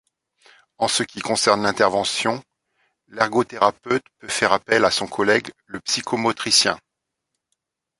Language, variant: French, Français de métropole